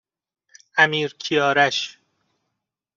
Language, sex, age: Persian, male, 30-39